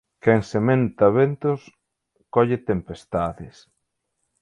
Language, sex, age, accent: Galician, male, 30-39, Atlántico (seseo e gheada)